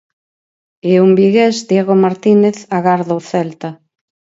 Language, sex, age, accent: Galician, female, 50-59, Central (gheada); Normativo (estándar)